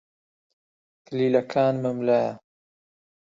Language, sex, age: Central Kurdish, male, 30-39